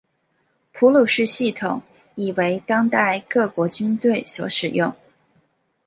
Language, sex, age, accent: Chinese, female, 19-29, 出生地：黑龙江省